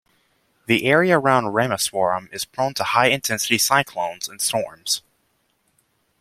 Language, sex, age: English, male, under 19